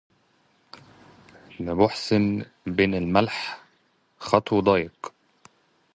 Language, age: Arabic, 30-39